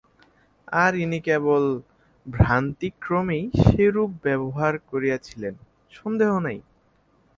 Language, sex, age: Bengali, male, 19-29